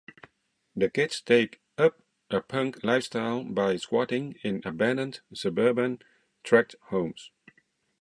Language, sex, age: English, male, 40-49